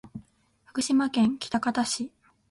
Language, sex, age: Japanese, female, 19-29